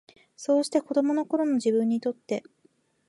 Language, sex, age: Japanese, female, 19-29